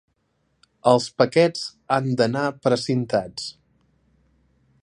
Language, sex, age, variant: Catalan, male, 19-29, Central